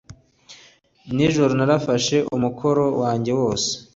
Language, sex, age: Kinyarwanda, male, 30-39